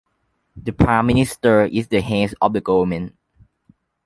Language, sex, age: English, male, under 19